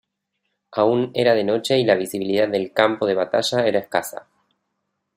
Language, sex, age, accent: Spanish, male, 30-39, Rioplatense: Argentina, Uruguay, este de Bolivia, Paraguay